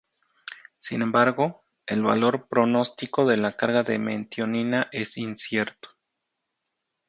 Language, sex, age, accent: Spanish, male, 40-49, México